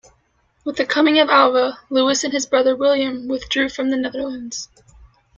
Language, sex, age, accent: English, female, 19-29, United States English